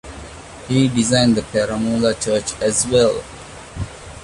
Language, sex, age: English, male, 30-39